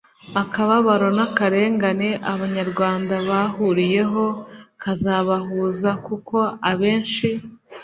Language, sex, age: Kinyarwanda, female, 19-29